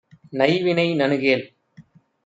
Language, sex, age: Tamil, male, 30-39